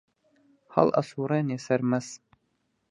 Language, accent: Central Kurdish, سۆرانی